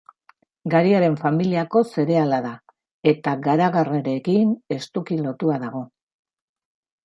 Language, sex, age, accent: Basque, female, 60-69, Erdialdekoa edo Nafarra (Gipuzkoa, Nafarroa)